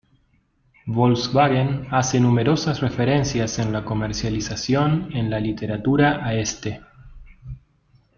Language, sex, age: Spanish, male, 40-49